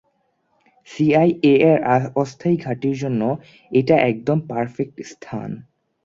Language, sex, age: Bengali, male, under 19